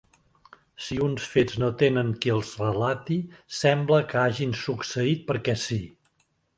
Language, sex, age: Catalan, male, 60-69